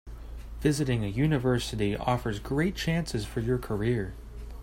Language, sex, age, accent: English, male, 19-29, United States English